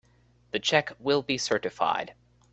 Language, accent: English, United States English